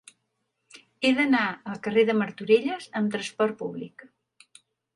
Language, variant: Catalan, Central